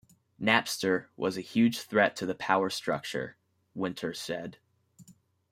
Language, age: English, 19-29